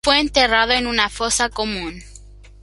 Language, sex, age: Spanish, male, under 19